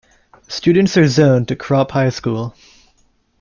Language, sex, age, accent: English, male, 19-29, Canadian English